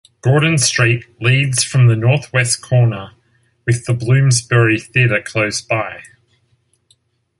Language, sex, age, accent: English, male, 30-39, Australian English